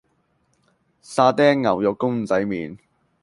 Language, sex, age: Cantonese, male, 19-29